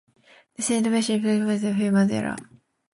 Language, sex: English, female